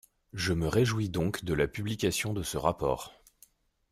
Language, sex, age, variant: French, male, 30-39, Français de métropole